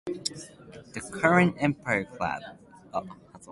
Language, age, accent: English, 19-29, United States English